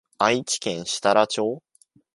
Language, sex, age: Japanese, male, 19-29